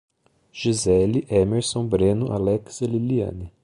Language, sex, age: Portuguese, male, 30-39